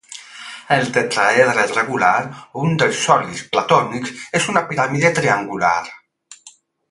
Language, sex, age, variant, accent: Catalan, male, 40-49, Alacantí, Barcelona